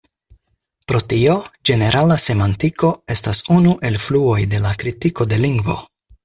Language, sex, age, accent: Esperanto, male, 19-29, Internacia